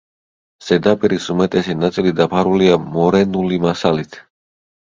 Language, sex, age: Georgian, male, 30-39